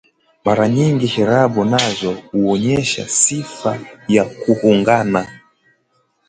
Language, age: Swahili, 19-29